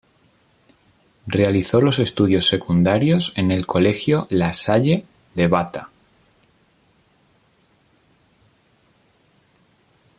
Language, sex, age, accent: Spanish, male, 19-29, España: Centro-Sur peninsular (Madrid, Toledo, Castilla-La Mancha)